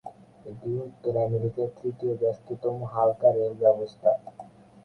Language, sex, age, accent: Bengali, male, 19-29, Bengali; Bangla